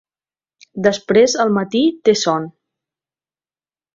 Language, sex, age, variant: Catalan, female, 19-29, Central